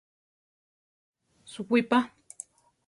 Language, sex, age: Central Tarahumara, female, 50-59